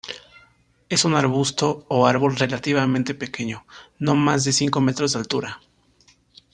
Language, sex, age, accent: Spanish, male, 19-29, México